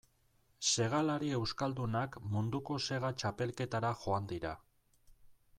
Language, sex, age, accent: Basque, male, 40-49, Erdialdekoa edo Nafarra (Gipuzkoa, Nafarroa)